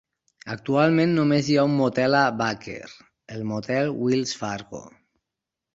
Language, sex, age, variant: Catalan, male, 30-39, Nord-Occidental